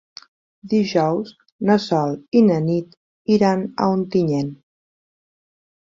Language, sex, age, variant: Catalan, female, 40-49, Central